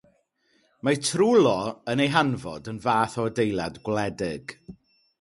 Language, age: Welsh, 30-39